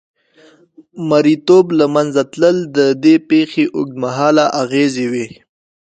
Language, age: Pashto, 19-29